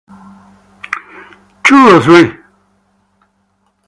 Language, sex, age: English, male, 60-69